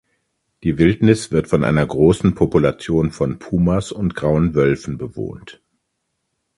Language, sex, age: German, male, 50-59